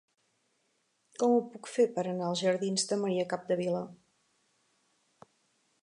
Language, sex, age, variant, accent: Catalan, female, 50-59, Central, gironí